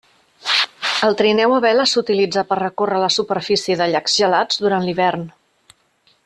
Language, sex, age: Catalan, female, 50-59